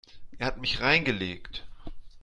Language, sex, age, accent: German, male, 40-49, Deutschland Deutsch